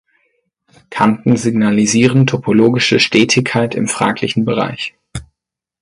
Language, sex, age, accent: German, male, 19-29, Deutschland Deutsch